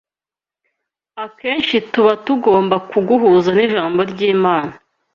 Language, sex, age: Kinyarwanda, female, 19-29